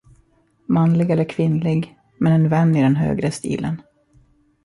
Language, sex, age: Swedish, male, 30-39